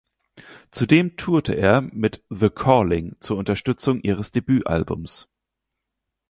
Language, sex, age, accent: German, male, 19-29, Deutschland Deutsch